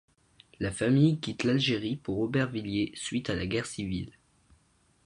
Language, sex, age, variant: French, male, under 19, Français de métropole